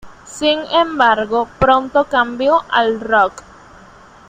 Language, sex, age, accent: Spanish, female, under 19, Caribe: Cuba, Venezuela, Puerto Rico, República Dominicana, Panamá, Colombia caribeña, México caribeño, Costa del golfo de México